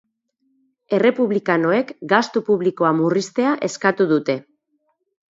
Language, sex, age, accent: Basque, female, 40-49, Mendebalekoa (Araba, Bizkaia, Gipuzkoako mendebaleko herri batzuk)